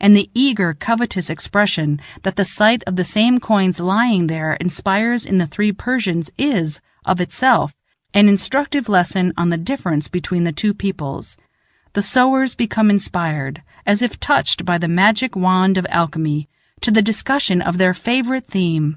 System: none